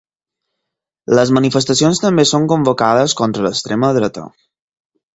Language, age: Catalan, 19-29